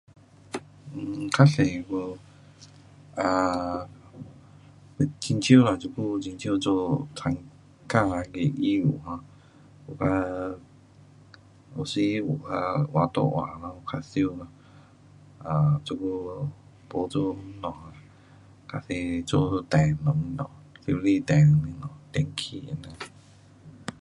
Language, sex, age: Pu-Xian Chinese, male, 40-49